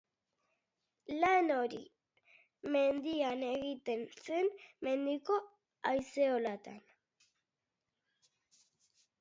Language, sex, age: Basque, female, 40-49